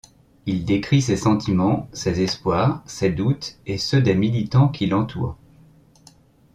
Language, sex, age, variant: French, male, 30-39, Français de métropole